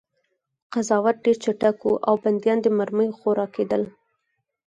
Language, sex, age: Pashto, female, 19-29